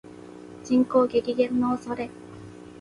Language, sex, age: Japanese, female, 19-29